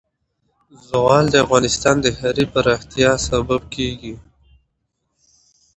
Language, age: Pashto, 19-29